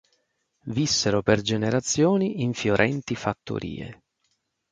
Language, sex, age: Italian, male, 40-49